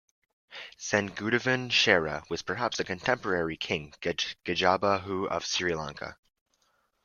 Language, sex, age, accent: English, male, under 19, Canadian English